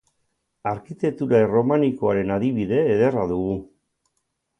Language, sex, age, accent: Basque, male, 60-69, Mendebalekoa (Araba, Bizkaia, Gipuzkoako mendebaleko herri batzuk)